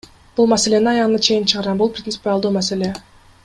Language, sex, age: Kyrgyz, female, 19-29